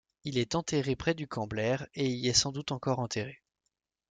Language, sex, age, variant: French, male, 19-29, Français de métropole